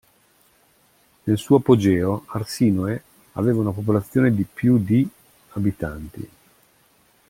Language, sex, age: Italian, male, 50-59